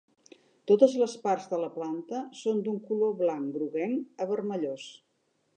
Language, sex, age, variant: Catalan, female, 60-69, Central